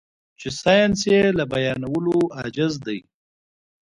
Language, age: Pashto, 30-39